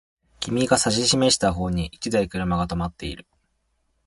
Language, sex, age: Japanese, male, 19-29